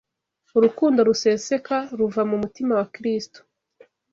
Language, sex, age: Kinyarwanda, female, 30-39